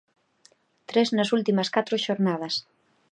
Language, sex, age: Galician, female, 30-39